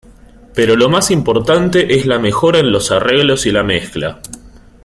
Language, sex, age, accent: Spanish, male, 19-29, Rioplatense: Argentina, Uruguay, este de Bolivia, Paraguay